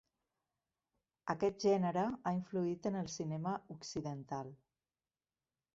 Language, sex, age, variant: Catalan, female, 50-59, Central